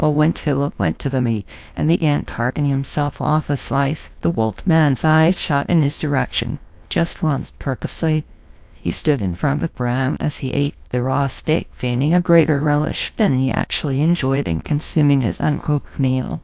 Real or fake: fake